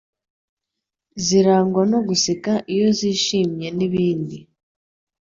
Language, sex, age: Kinyarwanda, female, 19-29